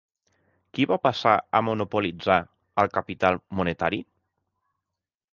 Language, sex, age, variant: Catalan, male, 30-39, Central